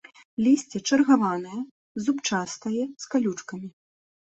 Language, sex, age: Belarusian, female, 30-39